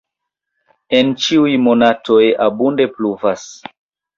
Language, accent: Esperanto, Internacia